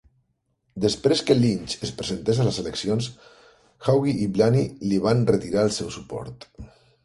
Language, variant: Catalan, Central